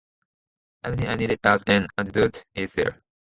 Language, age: English, under 19